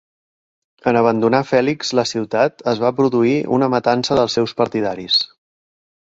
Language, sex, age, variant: Catalan, male, 40-49, Central